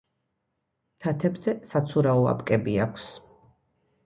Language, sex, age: Georgian, female, 30-39